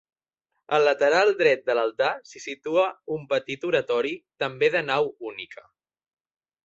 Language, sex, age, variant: Catalan, male, 19-29, Central